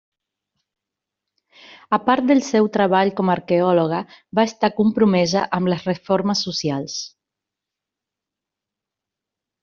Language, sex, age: Catalan, female, 40-49